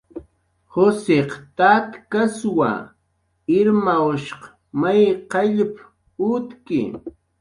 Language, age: Jaqaru, 40-49